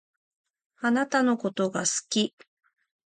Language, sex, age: Japanese, female, 40-49